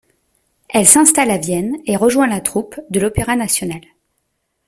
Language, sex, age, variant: French, female, 30-39, Français de métropole